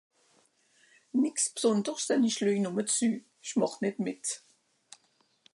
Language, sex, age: Swiss German, female, 60-69